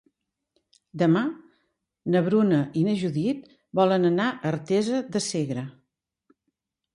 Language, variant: Catalan, Central